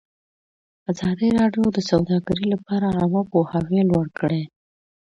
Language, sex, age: Pashto, female, 19-29